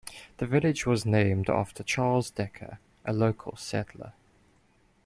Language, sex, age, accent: English, male, 19-29, Southern African (South Africa, Zimbabwe, Namibia)